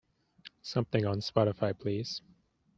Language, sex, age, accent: English, male, 30-39, New Zealand English